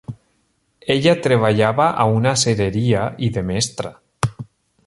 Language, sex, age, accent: Catalan, male, 30-39, valencià